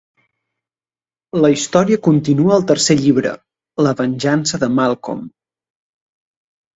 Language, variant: Catalan, Central